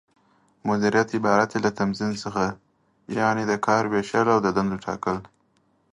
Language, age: Pashto, 19-29